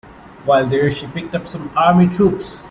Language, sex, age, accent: English, male, 30-39, India and South Asia (India, Pakistan, Sri Lanka)